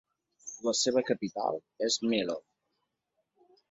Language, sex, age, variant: Catalan, male, 40-49, Central